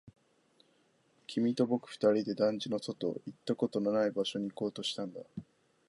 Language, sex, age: Japanese, male, 19-29